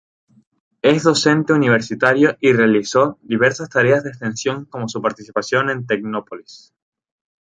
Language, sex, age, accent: Spanish, male, 19-29, España: Islas Canarias